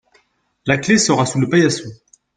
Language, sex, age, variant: French, male, 30-39, Français de métropole